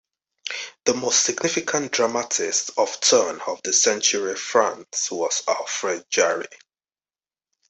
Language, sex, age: English, male, 19-29